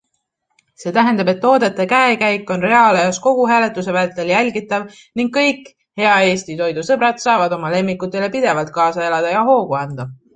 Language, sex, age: Estonian, female, 19-29